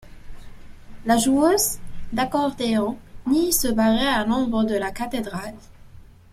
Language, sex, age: French, female, under 19